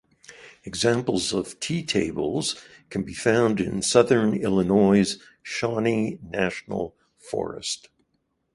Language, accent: English, Canadian English